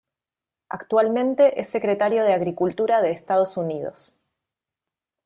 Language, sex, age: Spanish, female, 30-39